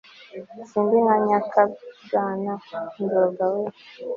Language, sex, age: Kinyarwanda, female, 19-29